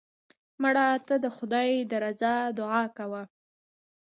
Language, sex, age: Pashto, female, 30-39